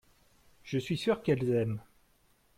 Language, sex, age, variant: French, male, 30-39, Français de métropole